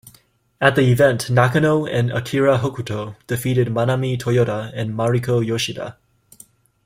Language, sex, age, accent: English, male, 19-29, United States English